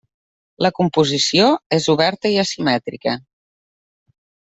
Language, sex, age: Catalan, female, 40-49